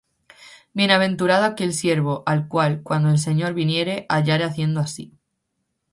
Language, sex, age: Spanish, female, 19-29